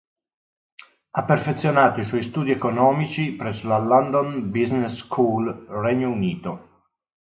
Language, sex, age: Italian, male, 60-69